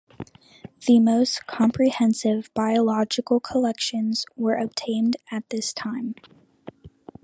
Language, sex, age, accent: English, female, under 19, United States English